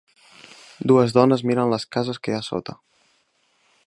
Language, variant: Catalan, Central